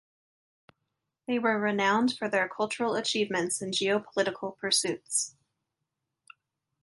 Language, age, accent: English, 19-29, United States English